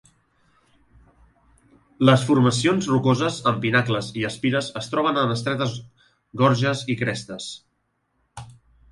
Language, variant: Catalan, Central